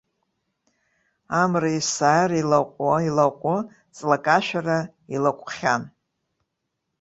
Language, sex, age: Abkhazian, female, 60-69